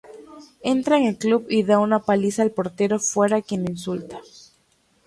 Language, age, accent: Spanish, 19-29, Andino-Pacífico: Colombia, Perú, Ecuador, oeste de Bolivia y Venezuela andina